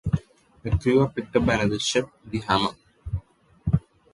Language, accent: English, India and South Asia (India, Pakistan, Sri Lanka)